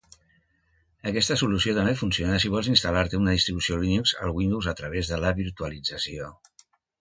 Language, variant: Catalan, Nord-Occidental